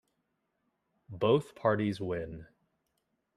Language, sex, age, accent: English, male, 19-29, United States English